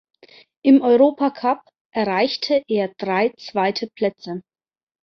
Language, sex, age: German, female, 30-39